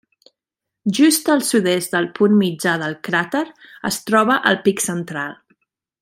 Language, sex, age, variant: Catalan, female, 30-39, Central